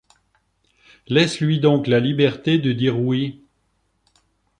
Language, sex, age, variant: French, male, 60-69, Français de métropole